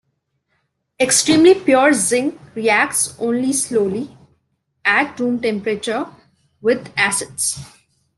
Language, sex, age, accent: English, female, 19-29, India and South Asia (India, Pakistan, Sri Lanka)